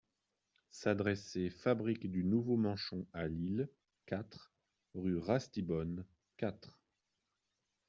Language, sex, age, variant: French, male, 30-39, Français de métropole